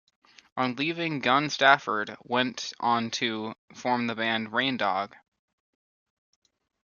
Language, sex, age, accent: English, male, under 19, United States English